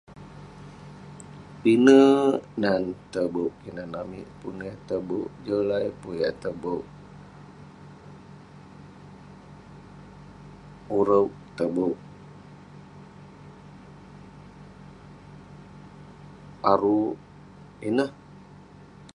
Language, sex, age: Western Penan, male, 19-29